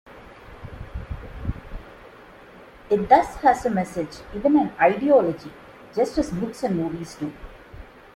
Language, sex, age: English, female, 30-39